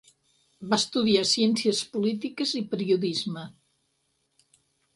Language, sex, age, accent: Catalan, female, 60-69, Empordanès